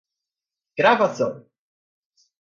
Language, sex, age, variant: Portuguese, male, 19-29, Portuguese (Brasil)